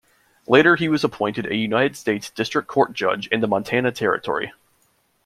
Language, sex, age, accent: English, male, 19-29, United States English